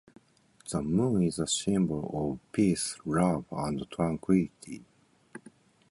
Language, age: English, 50-59